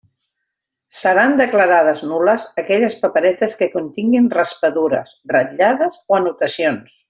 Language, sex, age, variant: Catalan, female, 50-59, Central